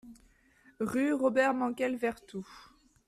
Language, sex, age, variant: French, female, 19-29, Français de métropole